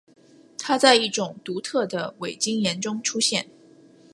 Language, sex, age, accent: Chinese, female, 30-39, 出生地：广东省